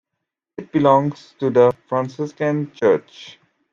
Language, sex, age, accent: English, male, 19-29, United States English